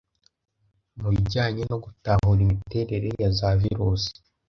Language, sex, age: Kinyarwanda, male, under 19